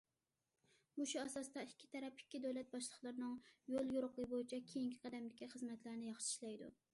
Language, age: Uyghur, 19-29